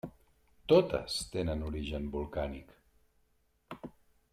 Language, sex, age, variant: Catalan, male, 40-49, Central